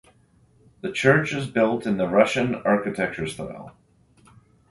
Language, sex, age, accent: English, male, 40-49, Canadian English